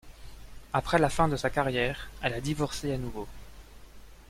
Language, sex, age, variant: French, male, 19-29, Français de métropole